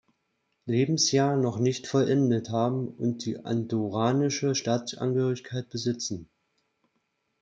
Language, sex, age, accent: German, male, 40-49, Deutschland Deutsch